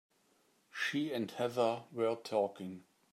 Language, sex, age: English, male, 50-59